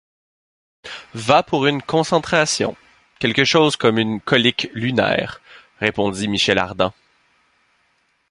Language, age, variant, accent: French, 19-29, Français d'Amérique du Nord, Français du Canada